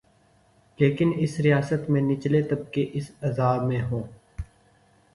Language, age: Urdu, 19-29